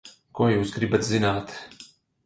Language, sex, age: Latvian, male, 30-39